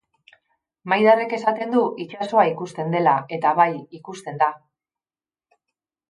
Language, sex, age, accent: Basque, female, 50-59, Mendebalekoa (Araba, Bizkaia, Gipuzkoako mendebaleko herri batzuk)